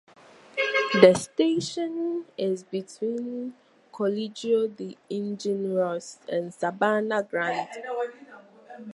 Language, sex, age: English, female, 19-29